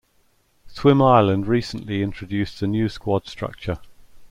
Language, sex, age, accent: English, male, 60-69, England English